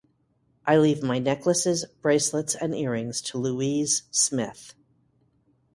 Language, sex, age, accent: English, female, 60-69, United States English